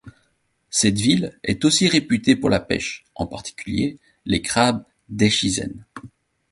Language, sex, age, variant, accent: French, male, 40-49, Français d'Europe, Français de Belgique